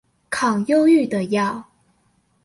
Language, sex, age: Chinese, female, under 19